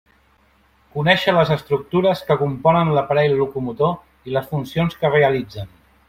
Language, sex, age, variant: Catalan, male, 40-49, Central